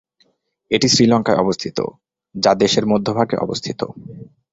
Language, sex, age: Bengali, male, 19-29